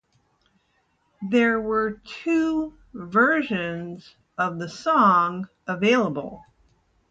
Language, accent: English, United States English